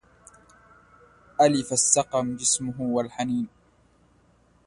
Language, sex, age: Arabic, male, 19-29